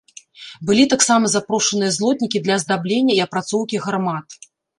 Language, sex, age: Belarusian, female, 40-49